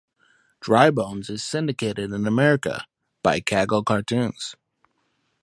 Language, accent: English, United States English